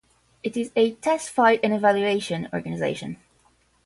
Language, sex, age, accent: English, female, 19-29, United States English; England English